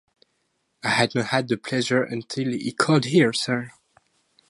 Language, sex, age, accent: English, male, 19-29, French